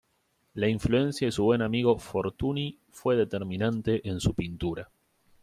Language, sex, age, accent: Spanish, male, 19-29, Rioplatense: Argentina, Uruguay, este de Bolivia, Paraguay